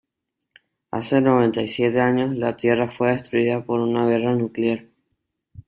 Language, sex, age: Spanish, male, under 19